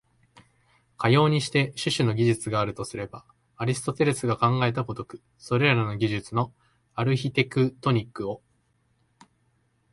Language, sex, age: Japanese, male, 19-29